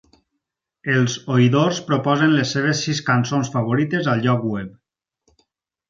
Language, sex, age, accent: Catalan, male, 30-39, valencià